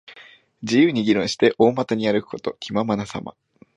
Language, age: Japanese, 19-29